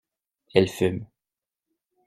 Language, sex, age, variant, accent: French, male, 30-39, Français d'Amérique du Nord, Français du Canada